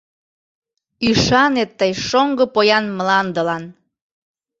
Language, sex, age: Mari, female, 30-39